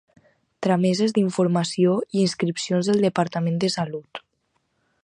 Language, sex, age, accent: Catalan, female, under 19, valencià